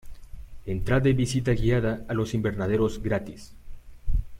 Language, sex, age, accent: Spanish, male, 19-29, México